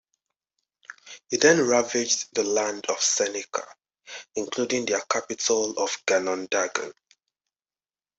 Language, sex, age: English, male, 19-29